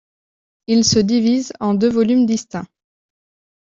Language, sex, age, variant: French, female, 19-29, Français de métropole